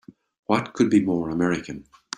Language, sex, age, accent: English, male, 60-69, Irish English